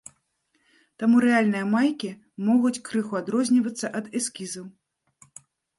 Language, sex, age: Belarusian, female, 40-49